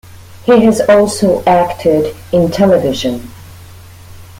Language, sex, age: English, female, 30-39